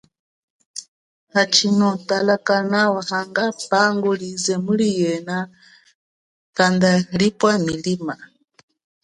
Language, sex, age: Chokwe, female, 40-49